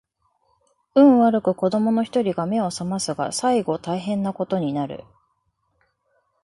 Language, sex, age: Japanese, female, 40-49